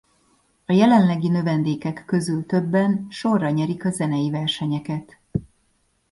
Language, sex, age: Hungarian, female, 40-49